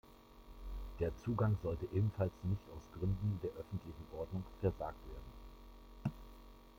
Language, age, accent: German, 50-59, Deutschland Deutsch